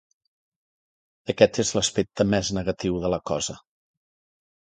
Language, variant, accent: Catalan, Central, central